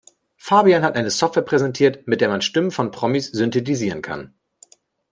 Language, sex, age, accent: German, male, 30-39, Deutschland Deutsch